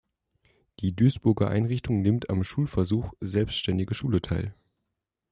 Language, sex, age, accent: German, male, 19-29, Deutschland Deutsch